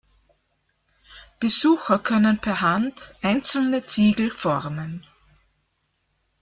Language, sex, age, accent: German, female, 50-59, Österreichisches Deutsch